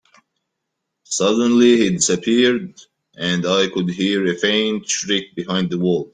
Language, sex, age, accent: English, male, 30-39, United States English